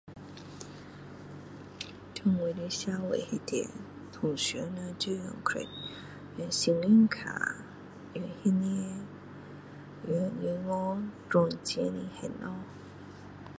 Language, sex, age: Min Dong Chinese, female, 40-49